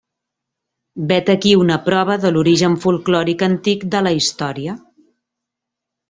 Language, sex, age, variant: Catalan, female, 40-49, Central